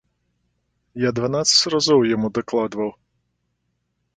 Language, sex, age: Belarusian, male, 40-49